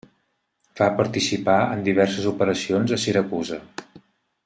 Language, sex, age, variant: Catalan, male, 50-59, Central